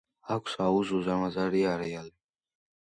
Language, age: Georgian, under 19